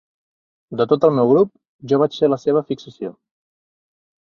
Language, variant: Catalan, Central